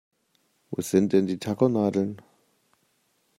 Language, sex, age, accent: German, male, 50-59, Deutschland Deutsch